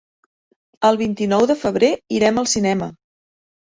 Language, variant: Catalan, Central